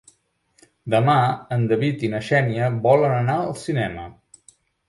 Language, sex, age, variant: Catalan, male, 40-49, Central